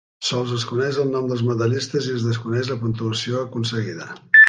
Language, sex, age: Catalan, male, 70-79